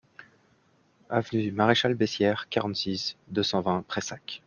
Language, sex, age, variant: French, male, 19-29, Français de métropole